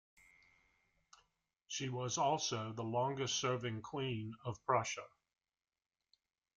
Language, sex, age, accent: English, male, 60-69, United States English